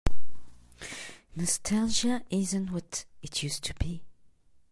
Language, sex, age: English, female, 40-49